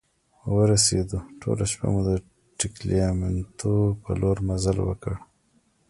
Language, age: Pashto, 30-39